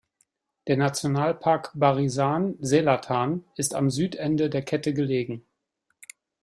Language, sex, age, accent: German, male, 50-59, Deutschland Deutsch